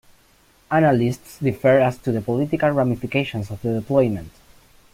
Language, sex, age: English, male, under 19